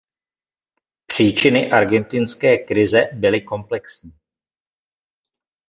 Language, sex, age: Czech, male, 30-39